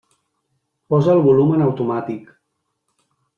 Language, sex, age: Catalan, male, 30-39